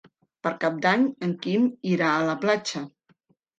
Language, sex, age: Catalan, female, 50-59